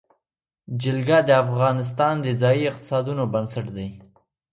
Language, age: Pashto, 19-29